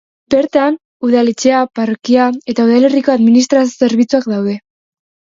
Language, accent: Basque, Mendebalekoa (Araba, Bizkaia, Gipuzkoako mendebaleko herri batzuk)